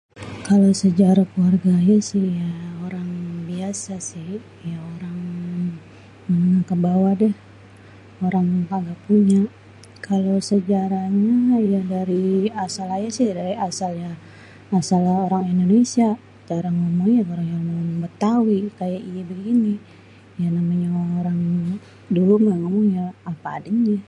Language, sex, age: Betawi, male, 40-49